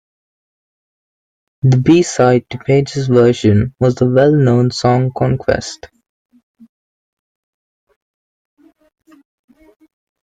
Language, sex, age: English, male, 19-29